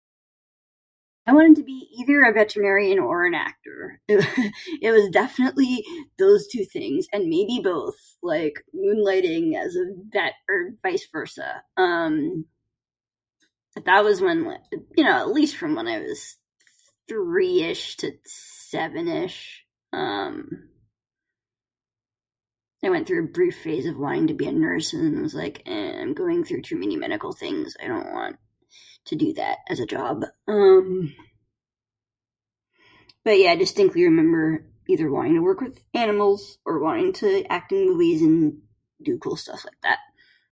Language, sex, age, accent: English, female, 30-39, United States English